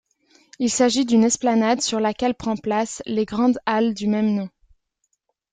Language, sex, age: French, female, 19-29